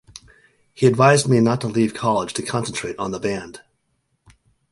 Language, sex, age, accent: English, male, 40-49, United States English